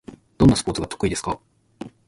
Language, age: Japanese, 30-39